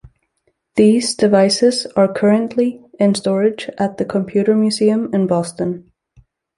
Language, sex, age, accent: English, female, 19-29, United States English